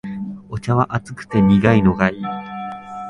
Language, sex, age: Japanese, male, 19-29